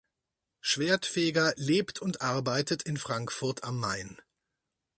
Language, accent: German, Deutschland Deutsch